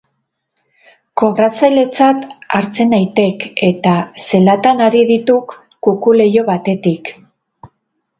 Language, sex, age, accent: Basque, female, 50-59, Mendebalekoa (Araba, Bizkaia, Gipuzkoako mendebaleko herri batzuk)